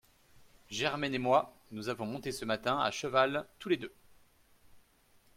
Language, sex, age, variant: French, male, 40-49, Français de métropole